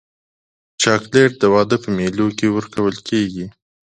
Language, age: Pashto, 30-39